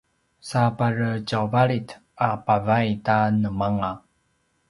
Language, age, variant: Paiwan, 30-39, pinayuanan a kinaikacedasan (東排灣語)